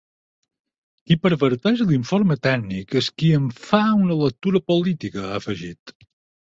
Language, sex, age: Catalan, male, 50-59